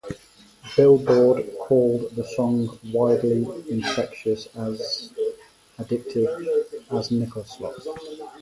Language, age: English, 30-39